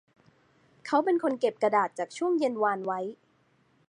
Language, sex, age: Thai, female, 19-29